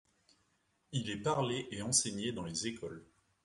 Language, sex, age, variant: French, male, 19-29, Français de métropole